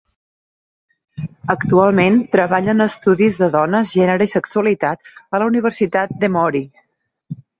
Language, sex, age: Catalan, female, 40-49